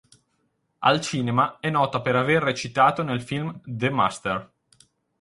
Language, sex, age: Italian, male, 30-39